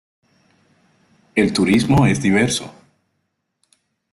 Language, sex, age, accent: Spanish, male, 30-39, Caribe: Cuba, Venezuela, Puerto Rico, República Dominicana, Panamá, Colombia caribeña, México caribeño, Costa del golfo de México